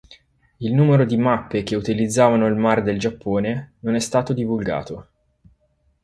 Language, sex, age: Italian, male, 30-39